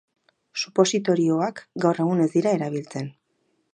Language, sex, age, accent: Basque, female, 40-49, Erdialdekoa edo Nafarra (Gipuzkoa, Nafarroa)